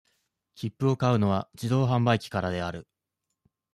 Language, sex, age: Japanese, male, 19-29